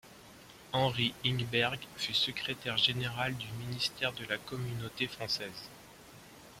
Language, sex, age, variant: French, male, 50-59, Français de métropole